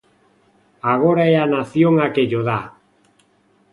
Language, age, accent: Galician, 40-49, Normativo (estándar)